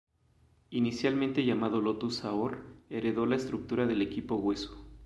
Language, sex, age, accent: Spanish, male, 30-39, México